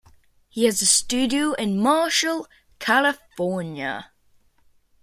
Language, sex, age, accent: English, male, under 19, Welsh English